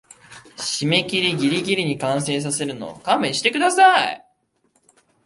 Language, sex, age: Japanese, male, 19-29